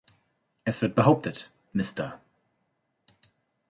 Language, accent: German, Deutschland Deutsch